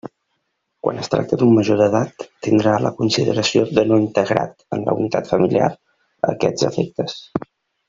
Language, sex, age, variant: Catalan, male, 30-39, Central